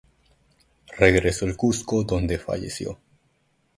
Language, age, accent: Spanish, 19-29, México